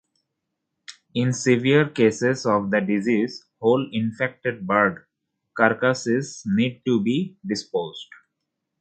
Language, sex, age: English, male, 30-39